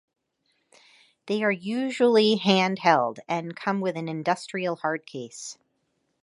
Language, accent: English, United States English